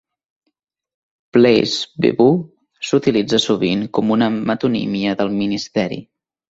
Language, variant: Catalan, Central